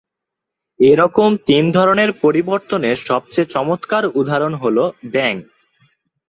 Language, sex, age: Bengali, male, 19-29